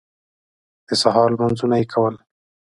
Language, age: Pashto, 30-39